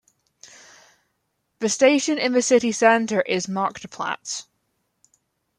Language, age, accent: English, 19-29, England English